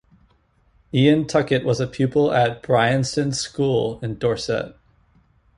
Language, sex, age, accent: English, male, 19-29, United States English